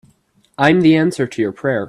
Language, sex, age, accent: English, female, under 19, United States English